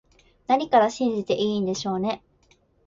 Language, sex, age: Japanese, female, 19-29